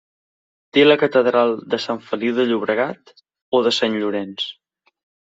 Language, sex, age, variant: Catalan, male, 19-29, Central